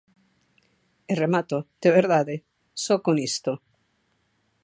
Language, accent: Galician, Normativo (estándar)